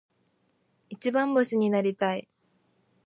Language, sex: Japanese, female